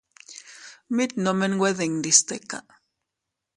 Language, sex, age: Teutila Cuicatec, female, 30-39